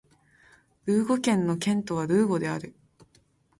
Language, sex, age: Japanese, female, 19-29